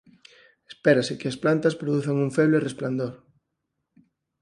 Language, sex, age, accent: Galician, male, 30-39, Normativo (estándar)